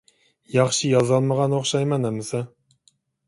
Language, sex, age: Uyghur, male, 40-49